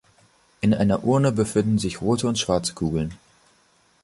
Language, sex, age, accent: German, male, under 19, Deutschland Deutsch